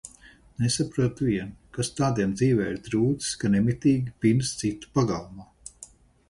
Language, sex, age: Latvian, male, 50-59